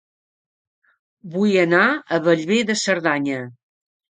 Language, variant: Catalan, Central